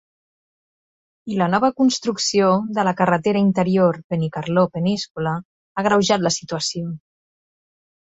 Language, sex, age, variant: Catalan, female, 40-49, Central